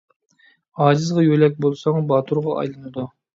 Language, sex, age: Uyghur, male, 30-39